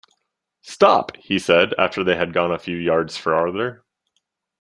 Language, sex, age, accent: English, male, 30-39, United States English